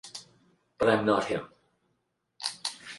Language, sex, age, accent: English, male, 50-59, United States English